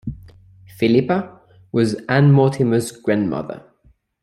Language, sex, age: English, male, 30-39